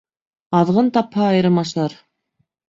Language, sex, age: Bashkir, female, 30-39